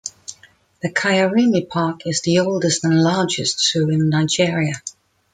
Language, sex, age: English, female, 50-59